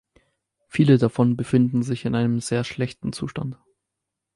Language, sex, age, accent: German, male, 19-29, Deutschland Deutsch